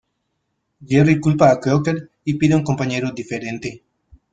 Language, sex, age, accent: Spanish, male, 19-29, México